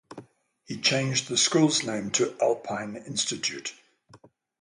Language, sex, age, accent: English, male, 70-79, England English; Southern African (South Africa, Zimbabwe, Namibia)